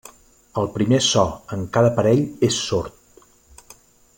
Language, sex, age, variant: Catalan, male, 50-59, Central